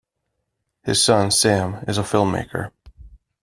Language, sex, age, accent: English, male, 40-49, United States English